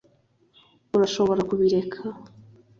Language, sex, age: Kinyarwanda, female, 19-29